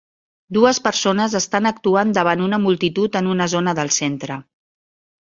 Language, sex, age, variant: Catalan, female, 50-59, Central